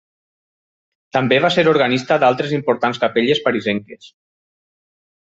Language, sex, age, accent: Catalan, male, 40-49, valencià